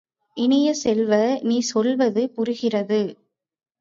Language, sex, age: Tamil, female, 19-29